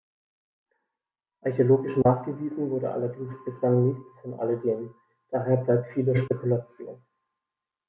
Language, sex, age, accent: German, male, 19-29, Deutschland Deutsch